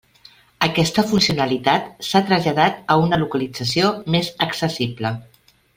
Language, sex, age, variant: Catalan, female, 50-59, Central